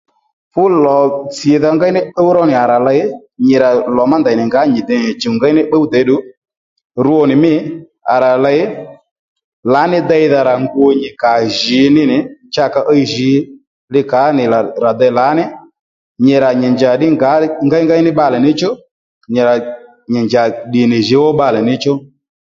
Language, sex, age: Lendu, male, 30-39